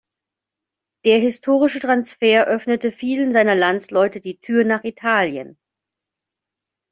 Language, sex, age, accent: German, female, 40-49, Deutschland Deutsch